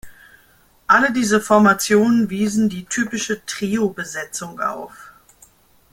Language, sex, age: German, male, 50-59